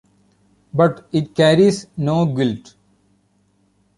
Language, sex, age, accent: English, male, 40-49, India and South Asia (India, Pakistan, Sri Lanka)